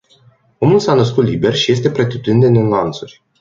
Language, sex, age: Romanian, male, 19-29